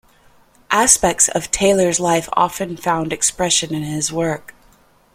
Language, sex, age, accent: English, female, 40-49, United States English